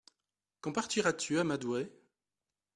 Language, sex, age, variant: French, male, 30-39, Français de métropole